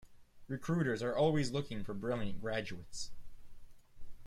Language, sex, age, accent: English, male, 30-39, United States English